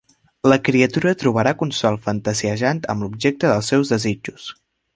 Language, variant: Catalan, Central